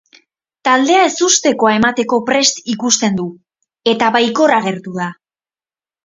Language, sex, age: Basque, female, 19-29